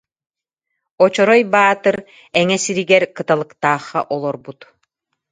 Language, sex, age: Yakut, female, 50-59